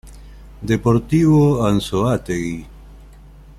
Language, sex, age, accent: Spanish, male, 40-49, Rioplatense: Argentina, Uruguay, este de Bolivia, Paraguay